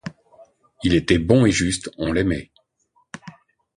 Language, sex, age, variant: French, male, 40-49, Français de métropole